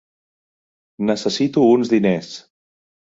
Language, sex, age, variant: Catalan, male, 30-39, Central